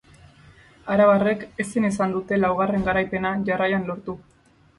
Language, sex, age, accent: Basque, female, 19-29, Mendebalekoa (Araba, Bizkaia, Gipuzkoako mendebaleko herri batzuk)